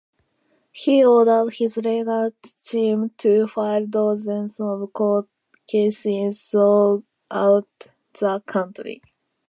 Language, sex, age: English, female, under 19